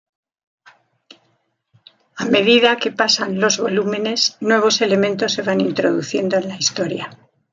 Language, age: Spanish, 60-69